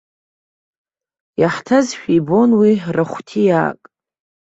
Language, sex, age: Abkhazian, female, 30-39